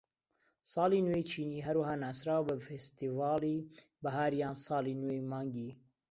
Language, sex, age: Central Kurdish, male, 19-29